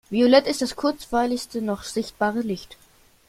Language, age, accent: German, 19-29, Deutschland Deutsch